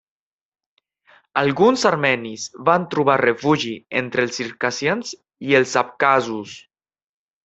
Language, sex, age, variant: Catalan, male, 19-29, Central